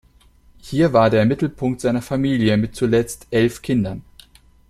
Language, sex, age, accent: German, male, 19-29, Deutschland Deutsch